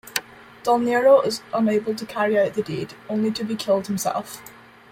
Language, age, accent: English, under 19, Scottish English